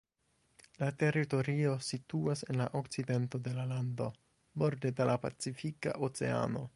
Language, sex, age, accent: Esperanto, male, 19-29, Internacia